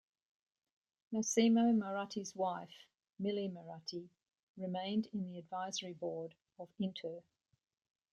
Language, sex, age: English, female, 60-69